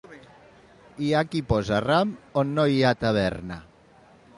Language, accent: Catalan, aprenent (recent, des del castellà)